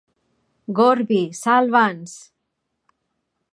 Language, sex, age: Catalan, female, 40-49